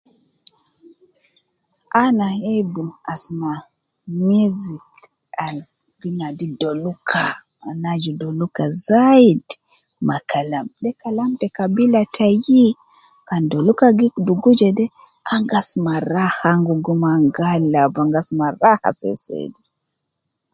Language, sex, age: Nubi, female, 30-39